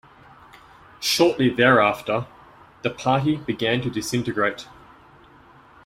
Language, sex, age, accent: English, male, 30-39, Australian English